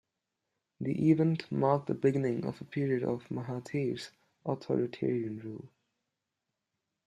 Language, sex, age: English, male, under 19